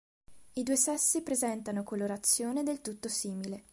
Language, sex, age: Italian, female, 19-29